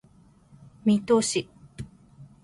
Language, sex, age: Japanese, female, 19-29